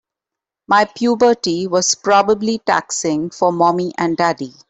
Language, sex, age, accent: English, female, 30-39, India and South Asia (India, Pakistan, Sri Lanka)